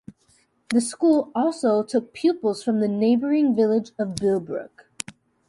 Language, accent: English, United States English